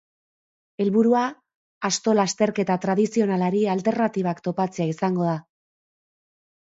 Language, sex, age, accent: Basque, female, 40-49, Erdialdekoa edo Nafarra (Gipuzkoa, Nafarroa)